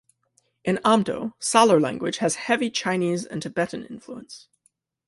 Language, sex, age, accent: English, male, 19-29, United States English